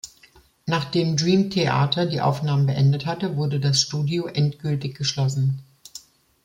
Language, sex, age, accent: German, female, 50-59, Deutschland Deutsch